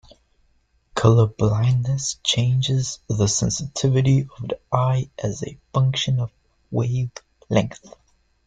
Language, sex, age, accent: English, male, under 19, United States English